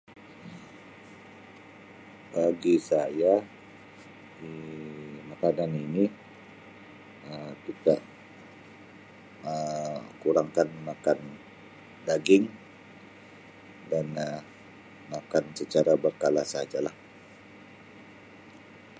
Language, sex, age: Sabah Malay, male, 40-49